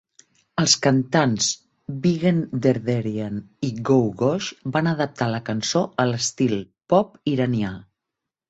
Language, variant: Catalan, Central